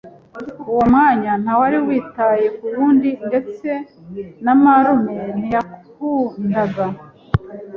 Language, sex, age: Kinyarwanda, male, 19-29